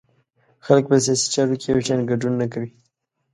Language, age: Pashto, 19-29